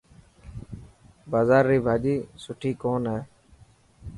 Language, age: Dhatki, 30-39